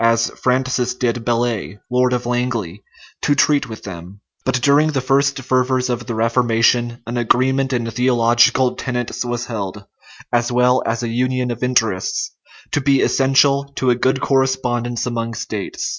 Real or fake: real